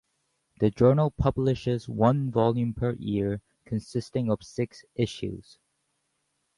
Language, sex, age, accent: English, male, 30-39, United States English